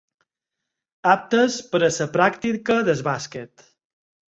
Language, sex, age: Catalan, male, 40-49